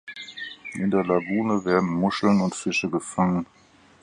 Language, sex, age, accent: German, male, 50-59, Deutschland Deutsch